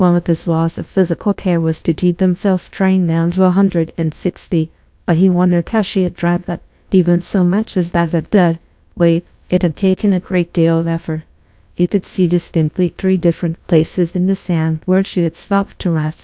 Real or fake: fake